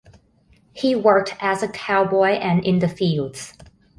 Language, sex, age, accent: English, female, 19-29, United States English